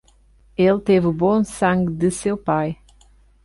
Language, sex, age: Portuguese, female, 30-39